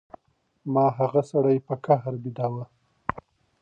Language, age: Pashto, 30-39